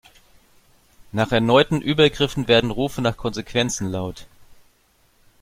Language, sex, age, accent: German, male, 40-49, Deutschland Deutsch